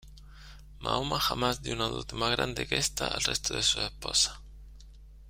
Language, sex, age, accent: Spanish, male, 40-49, España: Sur peninsular (Andalucia, Extremadura, Murcia)